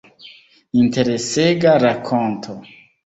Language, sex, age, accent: Esperanto, male, 30-39, Internacia